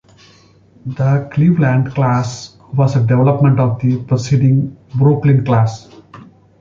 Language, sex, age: English, male, 40-49